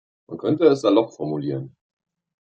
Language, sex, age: German, male, 19-29